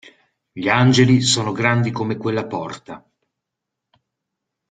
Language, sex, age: Italian, male, 50-59